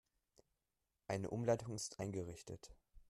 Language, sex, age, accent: German, male, 19-29, Deutschland Deutsch